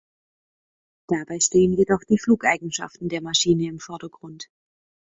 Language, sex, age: German, female, 30-39